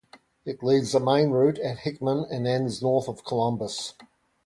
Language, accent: English, Australian English